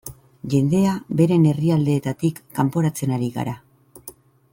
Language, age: Basque, 50-59